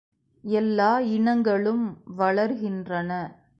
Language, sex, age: Tamil, female, 40-49